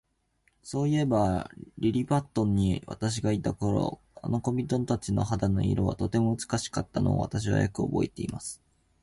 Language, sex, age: Japanese, male, 19-29